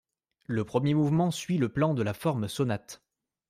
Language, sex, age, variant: French, male, 19-29, Français de métropole